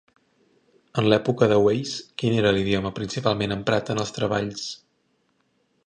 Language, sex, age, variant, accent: Catalan, male, 19-29, Central, central